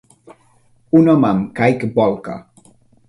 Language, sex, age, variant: Catalan, male, 19-29, Central